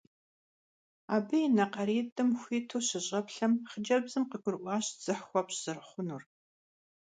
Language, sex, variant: Kabardian, female, Адыгэбзэ (Къэбэрдей, Кирил, псоми зэдай)